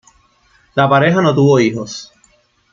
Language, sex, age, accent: Spanish, male, 19-29, Caribe: Cuba, Venezuela, Puerto Rico, República Dominicana, Panamá, Colombia caribeña, México caribeño, Costa del golfo de México